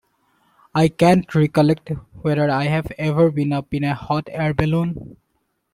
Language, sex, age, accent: English, male, 19-29, India and South Asia (India, Pakistan, Sri Lanka)